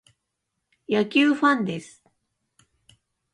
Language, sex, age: Japanese, female, 60-69